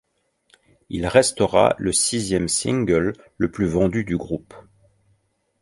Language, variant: French, Français de métropole